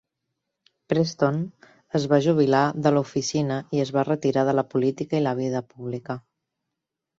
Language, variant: Catalan, Central